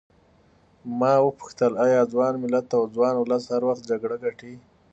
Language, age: Pashto, 19-29